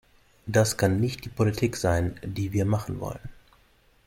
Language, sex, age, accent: German, male, 30-39, Deutschland Deutsch